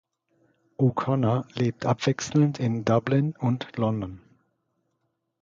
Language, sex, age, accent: German, male, 40-49, Deutschland Deutsch